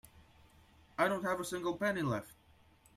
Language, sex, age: English, male, 19-29